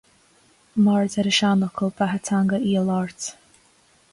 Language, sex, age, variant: Irish, female, 19-29, Gaeilge Chonnacht